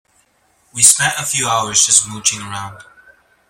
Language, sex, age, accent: English, male, 19-29, United States English